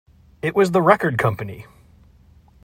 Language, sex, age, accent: English, male, 30-39, United States English